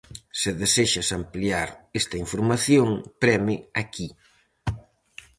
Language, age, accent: Galician, 50-59, Central (gheada)